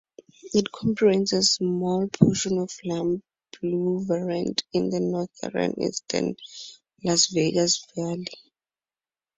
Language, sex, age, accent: English, female, 19-29, Southern African (South Africa, Zimbabwe, Namibia)